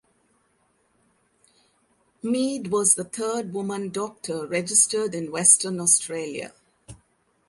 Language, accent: English, India and South Asia (India, Pakistan, Sri Lanka)